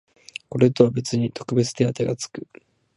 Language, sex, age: Japanese, male, 19-29